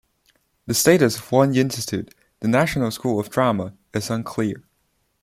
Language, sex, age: English, male, under 19